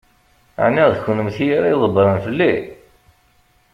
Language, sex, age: Kabyle, male, 40-49